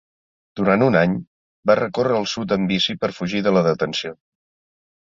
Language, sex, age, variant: Catalan, male, 50-59, Central